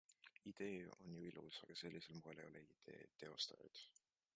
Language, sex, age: Estonian, male, 19-29